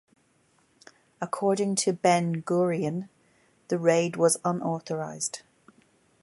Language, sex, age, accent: English, female, 50-59, Irish English